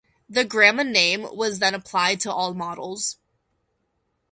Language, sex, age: English, female, under 19